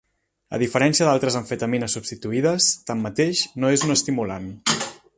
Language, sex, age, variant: Catalan, male, 19-29, Central